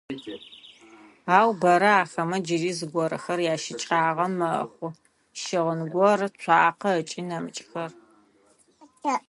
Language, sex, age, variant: Adyghe, female, 30-39, Адыгабзэ (Кирил, пстэумэ зэдыряе)